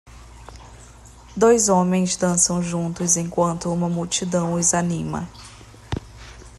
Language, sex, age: Portuguese, female, 30-39